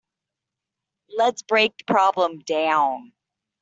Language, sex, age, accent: English, male, under 19, United States English